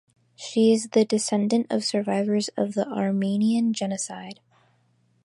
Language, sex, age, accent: English, female, under 19, United States English